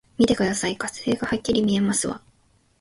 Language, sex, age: Japanese, female, 19-29